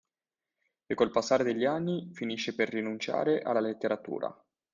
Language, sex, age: Italian, male, 19-29